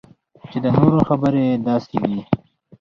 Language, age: Pashto, 19-29